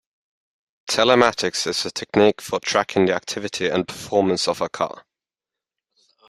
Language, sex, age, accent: English, male, 19-29, England English